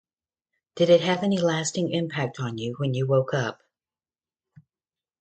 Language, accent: English, United States English